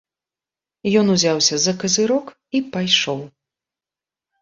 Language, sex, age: Belarusian, female, 30-39